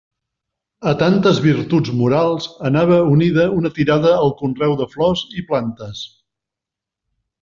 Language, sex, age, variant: Catalan, male, 50-59, Central